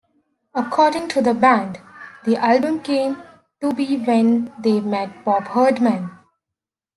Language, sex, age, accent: English, female, 19-29, United States English